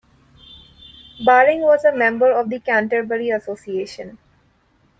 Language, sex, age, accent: English, female, 19-29, India and South Asia (India, Pakistan, Sri Lanka)